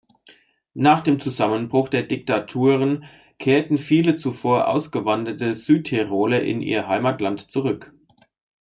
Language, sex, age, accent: German, male, 30-39, Deutschland Deutsch